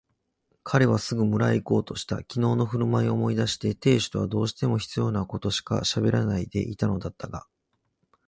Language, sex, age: Japanese, male, 40-49